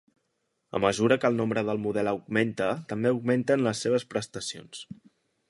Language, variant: Catalan, Central